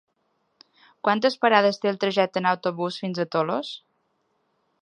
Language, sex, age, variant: Catalan, female, 19-29, Balear